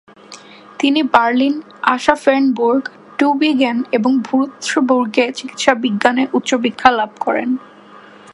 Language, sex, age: Bengali, female, 19-29